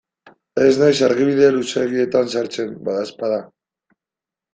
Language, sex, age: Basque, male, 19-29